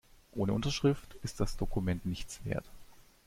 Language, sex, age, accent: German, male, 30-39, Deutschland Deutsch